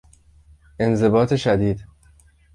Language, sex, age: Persian, male, 40-49